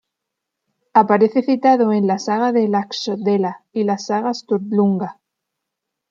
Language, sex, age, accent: Spanish, female, 30-39, España: Sur peninsular (Andalucia, Extremadura, Murcia)